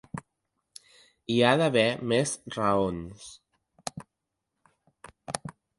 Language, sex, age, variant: Catalan, male, under 19, Central